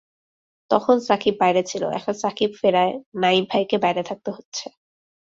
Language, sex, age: Bengali, female, 19-29